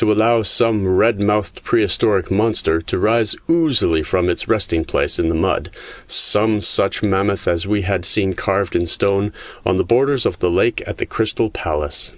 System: none